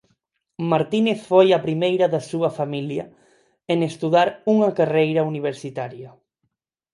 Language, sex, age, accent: Galician, male, 19-29, Neofalante